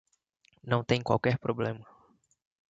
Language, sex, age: Portuguese, male, 19-29